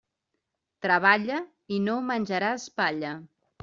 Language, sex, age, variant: Catalan, female, 40-49, Central